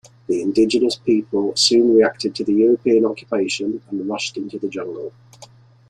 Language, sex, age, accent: English, male, 40-49, England English